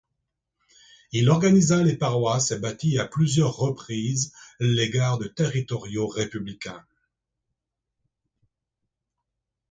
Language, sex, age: French, male, 60-69